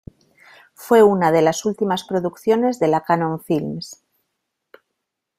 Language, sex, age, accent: Spanish, female, 40-49, España: Norte peninsular (Asturias, Castilla y León, Cantabria, País Vasco, Navarra, Aragón, La Rioja, Guadalajara, Cuenca)